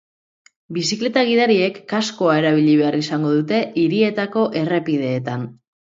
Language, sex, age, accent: Basque, female, 30-39, Mendebalekoa (Araba, Bizkaia, Gipuzkoako mendebaleko herri batzuk)